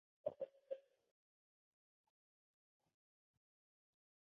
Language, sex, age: Chinese, female, 30-39